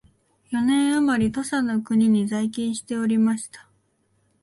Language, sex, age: Japanese, female, 19-29